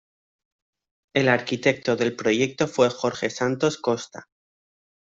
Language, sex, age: Spanish, male, 19-29